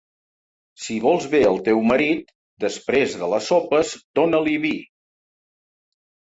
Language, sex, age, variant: Catalan, male, 60-69, Central